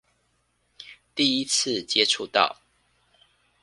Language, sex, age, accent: Chinese, male, 30-39, 出生地：臺南市